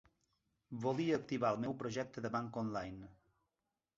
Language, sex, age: Catalan, male, 40-49